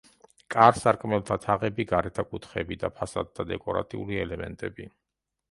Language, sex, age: Georgian, male, 50-59